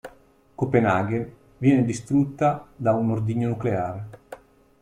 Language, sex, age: Italian, male, 40-49